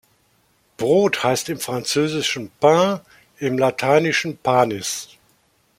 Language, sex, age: German, male, 60-69